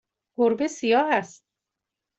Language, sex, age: Persian, female, 40-49